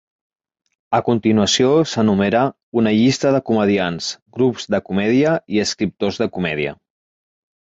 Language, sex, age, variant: Catalan, male, 50-59, Central